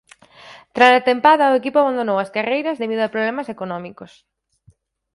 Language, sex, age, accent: Galician, female, 19-29, Atlántico (seseo e gheada)